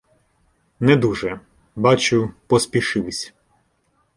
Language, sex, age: Ukrainian, male, 19-29